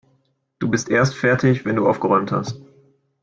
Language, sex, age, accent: German, male, 19-29, Deutschland Deutsch